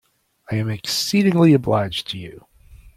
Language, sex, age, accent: English, male, 40-49, United States English